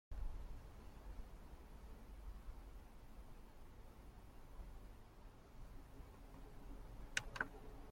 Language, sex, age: Spanish, male, 70-79